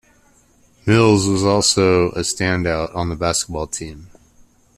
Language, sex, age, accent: English, male, 30-39, United States English